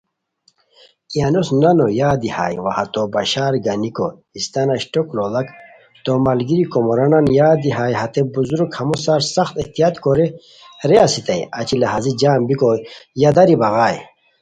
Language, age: Khowar, 30-39